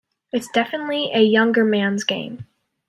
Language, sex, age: English, female, under 19